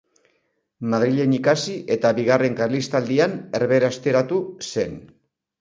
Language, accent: Basque, Mendebalekoa (Araba, Bizkaia, Gipuzkoako mendebaleko herri batzuk)